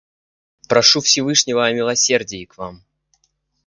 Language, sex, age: Russian, male, 19-29